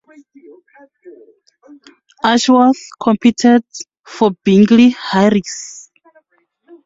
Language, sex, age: English, female, 30-39